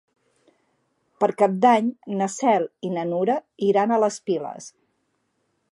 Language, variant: Catalan, Central